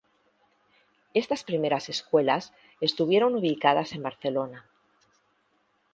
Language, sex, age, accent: Spanish, female, 50-59, España: Centro-Sur peninsular (Madrid, Toledo, Castilla-La Mancha)